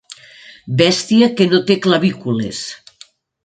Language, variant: Catalan, Nord-Occidental